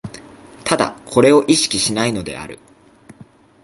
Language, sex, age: Japanese, male, under 19